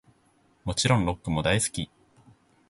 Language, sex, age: Japanese, male, 19-29